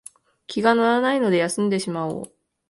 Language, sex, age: Japanese, female, 19-29